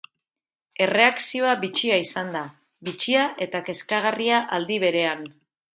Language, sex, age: Basque, female, 40-49